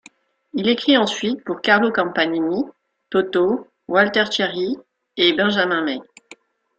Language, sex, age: French, female, 30-39